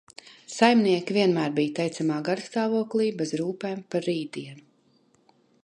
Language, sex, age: Latvian, female, 40-49